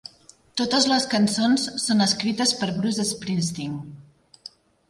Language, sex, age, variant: Catalan, female, 40-49, Central